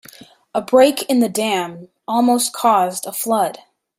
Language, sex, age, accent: English, female, 30-39, United States English